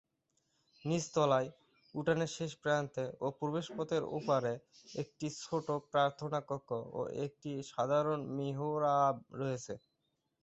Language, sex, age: Bengali, male, 19-29